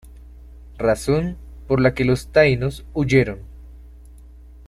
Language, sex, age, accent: Spanish, male, 30-39, Andino-Pacífico: Colombia, Perú, Ecuador, oeste de Bolivia y Venezuela andina